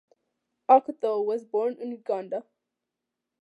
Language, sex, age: English, female, under 19